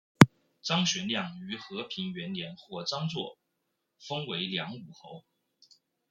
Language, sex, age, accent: Chinese, male, 19-29, 出生地：湖北省